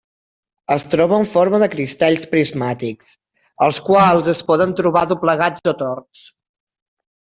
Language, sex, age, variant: Catalan, male, 30-39, Septentrional